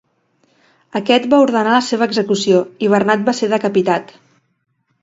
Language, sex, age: Catalan, female, 40-49